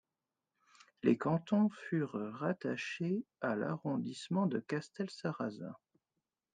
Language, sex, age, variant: French, male, 30-39, Français de métropole